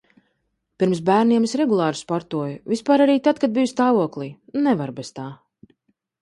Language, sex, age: Latvian, female, 40-49